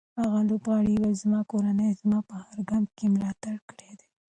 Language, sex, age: Pashto, female, 19-29